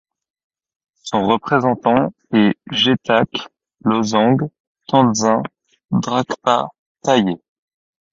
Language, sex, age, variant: French, male, 19-29, Français de métropole